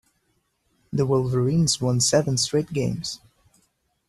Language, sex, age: English, male, under 19